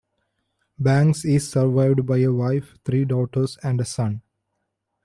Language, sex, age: English, male, 19-29